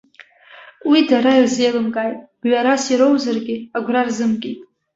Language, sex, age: Abkhazian, female, under 19